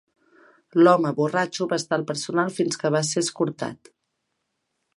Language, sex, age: Catalan, female, 19-29